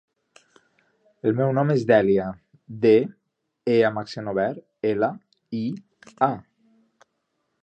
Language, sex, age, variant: Catalan, male, 19-29, Nord-Occidental